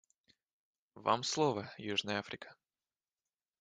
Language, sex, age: Russian, male, 19-29